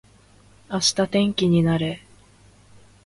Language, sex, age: Japanese, female, 19-29